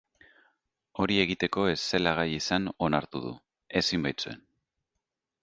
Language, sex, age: Basque, male, 40-49